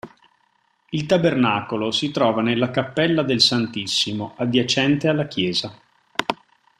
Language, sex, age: Italian, male, 30-39